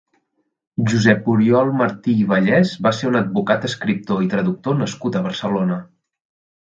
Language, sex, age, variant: Catalan, male, 40-49, Central